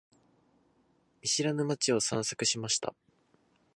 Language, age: Japanese, 19-29